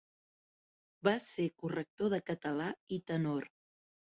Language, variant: Catalan, Central